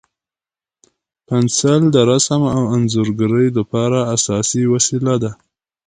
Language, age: Pashto, 19-29